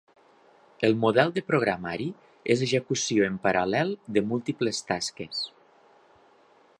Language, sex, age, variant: Catalan, male, 40-49, Nord-Occidental